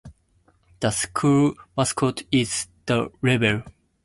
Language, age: English, 19-29